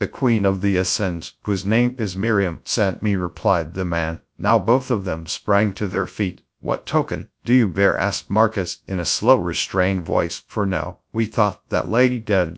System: TTS, GradTTS